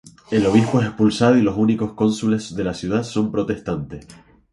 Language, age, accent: Spanish, 19-29, España: Islas Canarias